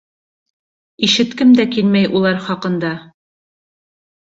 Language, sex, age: Bashkir, female, 30-39